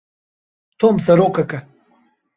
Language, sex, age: Kurdish, male, 19-29